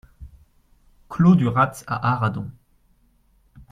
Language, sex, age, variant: French, male, 19-29, Français de métropole